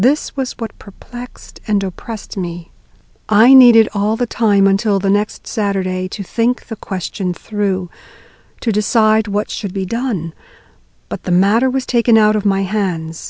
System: none